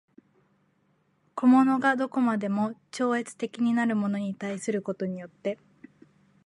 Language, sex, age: Japanese, female, 19-29